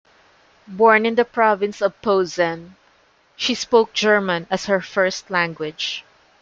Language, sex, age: English, female, 50-59